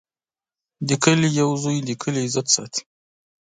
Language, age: Pashto, 19-29